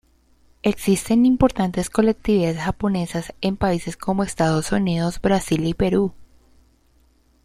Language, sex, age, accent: Spanish, female, 19-29, Andino-Pacífico: Colombia, Perú, Ecuador, oeste de Bolivia y Venezuela andina